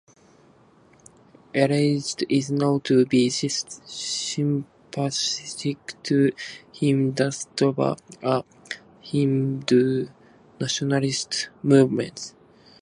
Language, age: English, under 19